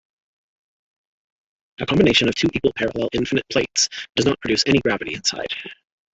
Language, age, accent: English, 30-39, Canadian English